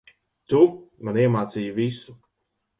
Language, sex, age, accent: Latvian, male, 19-29, nav